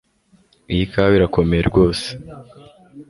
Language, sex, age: Kinyarwanda, male, 19-29